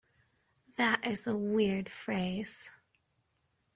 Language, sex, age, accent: English, male, 30-39, United States English